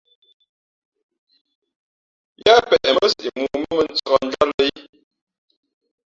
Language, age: Fe'fe', 50-59